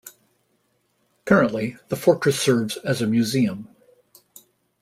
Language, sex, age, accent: English, male, 60-69, United States English